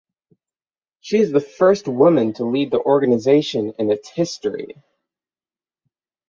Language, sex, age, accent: English, male, under 19, United States English